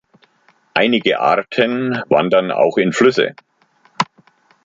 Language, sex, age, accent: German, male, 50-59, Deutschland Deutsch